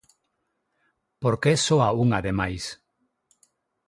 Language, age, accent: Galician, 40-49, Normativo (estándar); Neofalante